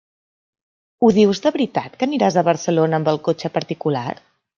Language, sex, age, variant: Catalan, female, 19-29, Central